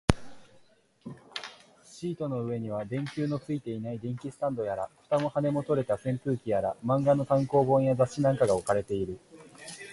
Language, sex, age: Japanese, male, 19-29